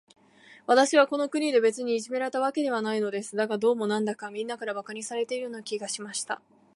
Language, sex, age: Japanese, female, 19-29